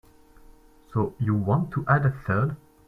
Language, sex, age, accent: English, male, 19-29, french accent